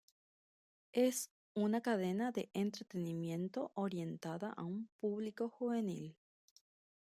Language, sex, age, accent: Spanish, female, 30-39, Rioplatense: Argentina, Uruguay, este de Bolivia, Paraguay